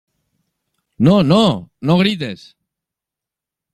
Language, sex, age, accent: Spanish, male, 30-39, España: Norte peninsular (Asturias, Castilla y León, Cantabria, País Vasco, Navarra, Aragón, La Rioja, Guadalajara, Cuenca)